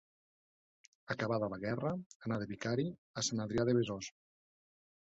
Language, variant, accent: Catalan, Nord-Occidental, Lleida